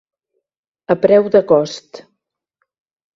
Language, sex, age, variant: Catalan, female, 60-69, Central